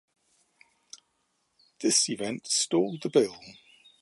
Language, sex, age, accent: English, male, 60-69, England English